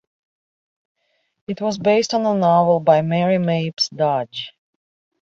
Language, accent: English, United States English